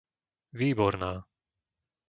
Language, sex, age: Slovak, male, 30-39